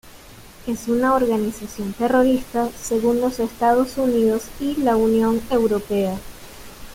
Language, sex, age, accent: Spanish, female, 30-39, Caribe: Cuba, Venezuela, Puerto Rico, República Dominicana, Panamá, Colombia caribeña, México caribeño, Costa del golfo de México